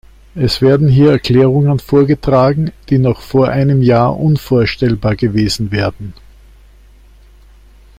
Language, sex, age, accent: German, male, 60-69, Österreichisches Deutsch